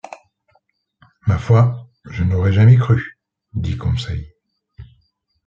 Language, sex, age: French, male, 40-49